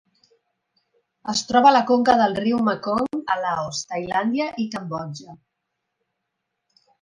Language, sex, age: Catalan, female, 40-49